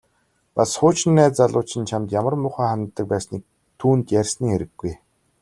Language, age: Mongolian, 90+